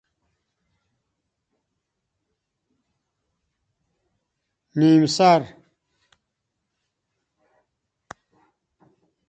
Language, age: Persian, 70-79